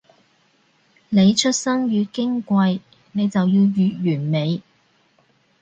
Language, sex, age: Cantonese, female, 30-39